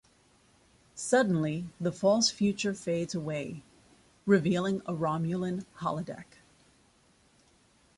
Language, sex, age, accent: English, female, 50-59, United States English